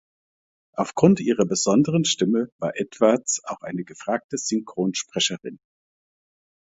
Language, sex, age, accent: German, male, 50-59, Deutschland Deutsch